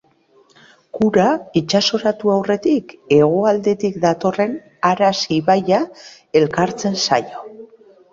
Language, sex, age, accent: Basque, female, 40-49, Mendebalekoa (Araba, Bizkaia, Gipuzkoako mendebaleko herri batzuk)